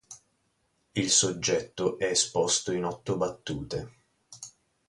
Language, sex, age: Italian, male, 30-39